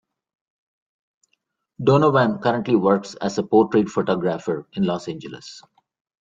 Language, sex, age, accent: English, male, 40-49, India and South Asia (India, Pakistan, Sri Lanka)